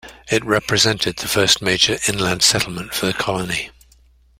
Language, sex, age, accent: English, male, 70-79, England English